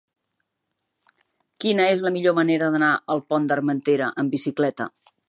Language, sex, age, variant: Catalan, female, 40-49, Central